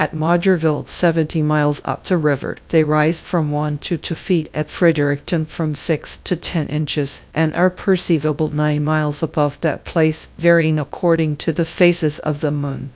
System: TTS, GradTTS